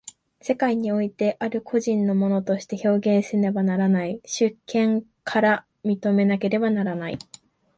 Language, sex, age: Japanese, female, 19-29